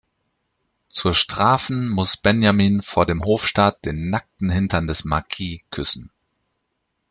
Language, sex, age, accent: German, male, 40-49, Deutschland Deutsch